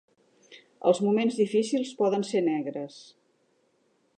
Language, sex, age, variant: Catalan, female, 60-69, Central